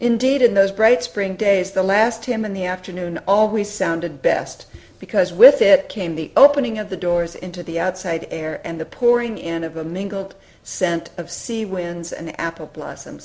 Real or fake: real